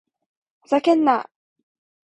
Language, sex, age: Japanese, female, 19-29